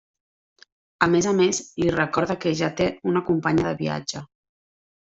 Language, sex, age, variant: Catalan, female, 30-39, Central